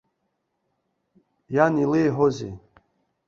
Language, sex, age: Abkhazian, male, 40-49